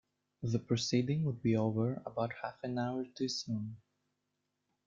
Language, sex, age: English, male, 19-29